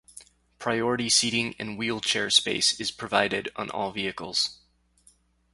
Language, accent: English, United States English